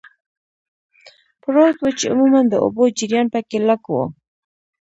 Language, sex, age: Pashto, female, 19-29